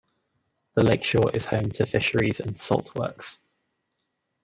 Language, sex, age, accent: English, male, 19-29, England English